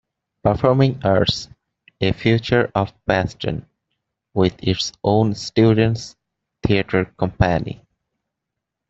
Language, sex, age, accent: English, male, 19-29, United States English